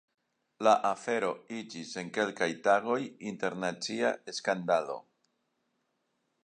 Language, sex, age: Esperanto, male, 60-69